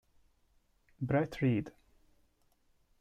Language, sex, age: Italian, male, 19-29